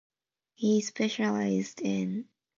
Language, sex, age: English, female, 19-29